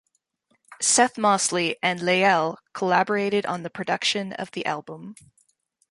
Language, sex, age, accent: English, female, 19-29, Canadian English